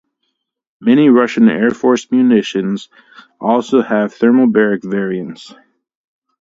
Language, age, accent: English, 30-39, United States English